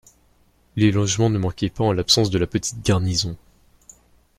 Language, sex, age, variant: French, male, under 19, Français de métropole